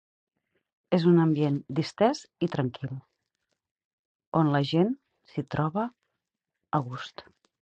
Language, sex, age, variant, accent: Catalan, female, 40-49, Central, Camp de Tarragona